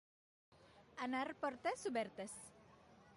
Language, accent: Catalan, aprenent (recent, des d'altres llengües)